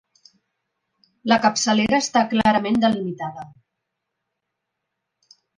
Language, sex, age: Catalan, female, 40-49